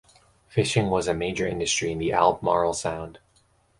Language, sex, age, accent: English, male, 19-29, United States English